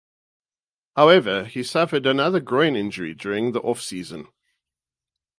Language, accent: English, Southern African (South Africa, Zimbabwe, Namibia)